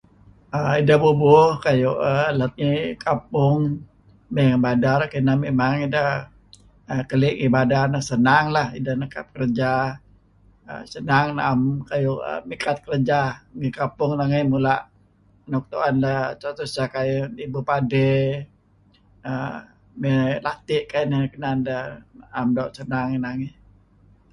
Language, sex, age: Kelabit, male, 70-79